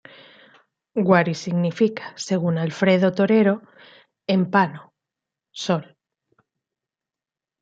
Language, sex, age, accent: Spanish, female, 30-39, España: Centro-Sur peninsular (Madrid, Toledo, Castilla-La Mancha)